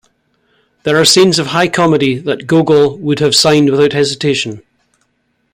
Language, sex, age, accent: English, male, 60-69, Scottish English